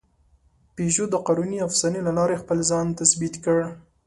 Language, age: Pashto, 19-29